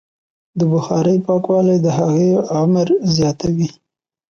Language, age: Pashto, 19-29